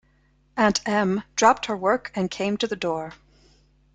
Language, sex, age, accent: English, female, 50-59, United States English